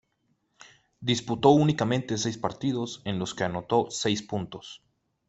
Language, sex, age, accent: Spanish, male, 19-29, América central